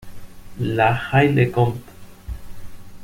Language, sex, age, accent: Spanish, male, 40-49, España: Sur peninsular (Andalucia, Extremadura, Murcia)